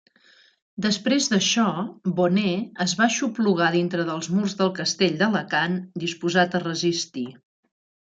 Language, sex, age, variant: Catalan, female, 50-59, Central